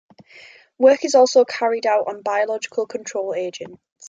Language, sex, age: English, female, 19-29